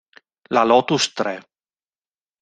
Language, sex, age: Italian, male, 40-49